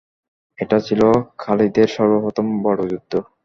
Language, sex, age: Bengali, male, 19-29